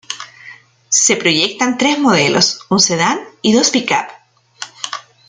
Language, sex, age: Spanish, female, 50-59